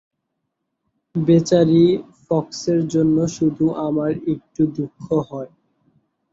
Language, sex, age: Bengali, male, under 19